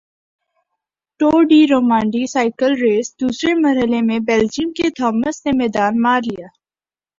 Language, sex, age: Urdu, female, 19-29